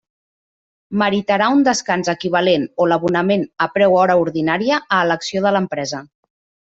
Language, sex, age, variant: Catalan, female, 30-39, Central